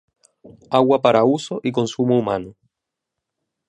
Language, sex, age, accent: Spanish, male, 19-29, España: Islas Canarias